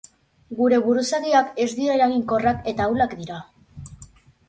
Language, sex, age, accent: Basque, female, 40-49, Erdialdekoa edo Nafarra (Gipuzkoa, Nafarroa)